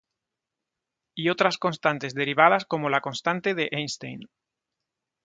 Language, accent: Spanish, España: Sur peninsular (Andalucia, Extremadura, Murcia)